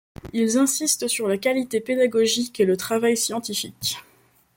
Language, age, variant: French, 19-29, Français de métropole